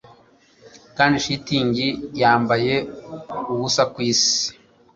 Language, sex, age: Kinyarwanda, male, 30-39